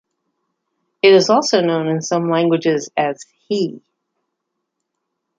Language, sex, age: English, female, 50-59